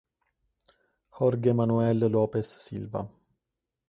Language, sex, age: Italian, male, 19-29